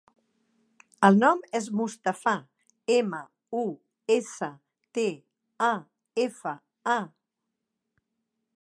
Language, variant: Catalan, Central